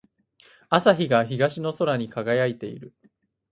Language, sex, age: Japanese, male, under 19